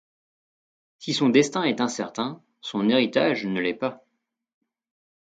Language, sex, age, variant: French, male, 40-49, Français de métropole